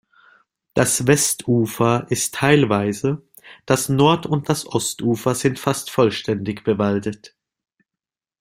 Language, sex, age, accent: German, male, under 19, Schweizerdeutsch